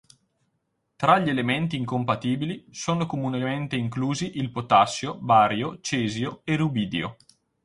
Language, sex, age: Italian, male, 30-39